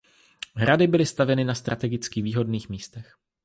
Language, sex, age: Czech, male, 19-29